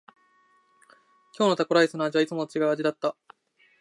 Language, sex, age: Japanese, male, 19-29